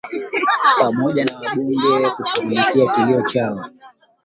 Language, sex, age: Swahili, male, 19-29